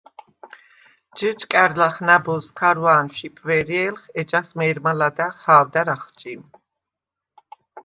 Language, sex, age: Svan, female, 50-59